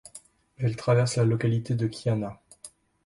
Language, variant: French, Français de métropole